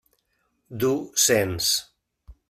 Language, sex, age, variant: Catalan, male, 50-59, Central